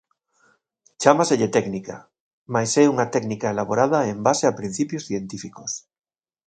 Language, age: Galician, 40-49